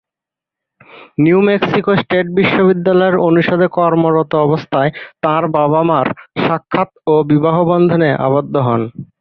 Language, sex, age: Bengali, male, 30-39